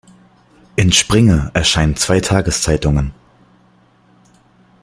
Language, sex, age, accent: German, male, 30-39, Deutschland Deutsch